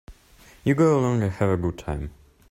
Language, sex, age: English, male, under 19